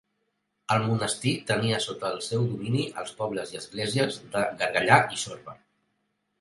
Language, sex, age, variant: Catalan, male, 40-49, Central